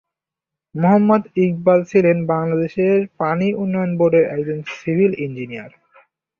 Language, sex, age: Bengali, male, under 19